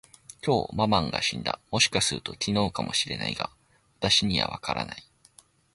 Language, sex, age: Japanese, male, 19-29